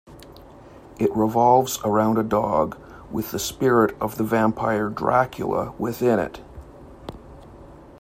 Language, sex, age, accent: English, male, 40-49, Canadian English